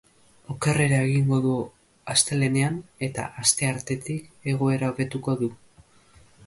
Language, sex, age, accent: Basque, male, under 19, Erdialdekoa edo Nafarra (Gipuzkoa, Nafarroa)